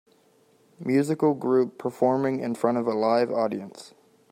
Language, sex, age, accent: English, male, under 19, United States English